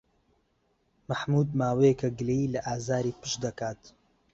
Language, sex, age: Central Kurdish, male, 19-29